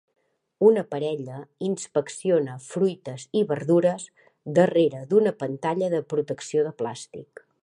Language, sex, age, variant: Catalan, female, 50-59, Central